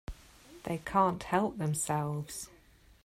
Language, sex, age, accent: English, male, 40-49, England English